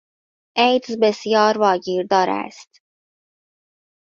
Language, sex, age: Persian, female, 19-29